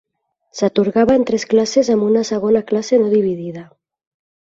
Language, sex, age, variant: Catalan, female, 30-39, Central